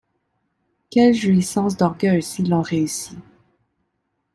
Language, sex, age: French, female, 30-39